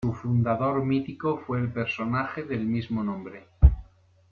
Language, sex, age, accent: Spanish, male, 40-49, España: Sur peninsular (Andalucia, Extremadura, Murcia)